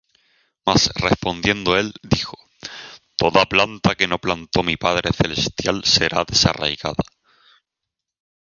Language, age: Spanish, 19-29